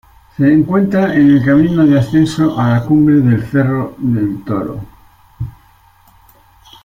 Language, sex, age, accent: Spanish, male, 60-69, España: Centro-Sur peninsular (Madrid, Toledo, Castilla-La Mancha)